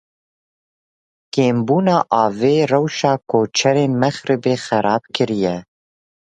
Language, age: Kurdish, 19-29